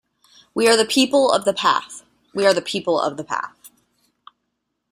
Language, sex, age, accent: English, female, 19-29, United States English